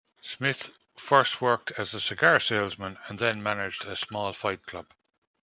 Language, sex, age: English, male, 40-49